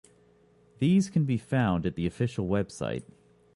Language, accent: English, Canadian English